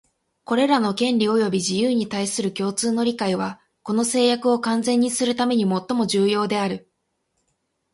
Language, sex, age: Japanese, female, 19-29